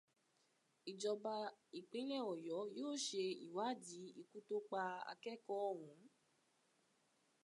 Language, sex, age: Yoruba, female, 19-29